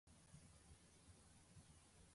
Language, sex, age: English, female, 19-29